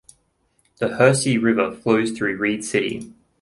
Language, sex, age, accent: English, male, 19-29, Australian English